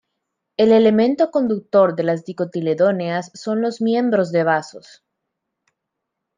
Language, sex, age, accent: Spanish, female, 19-29, América central